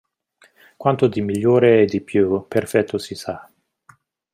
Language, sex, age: Italian, male, 30-39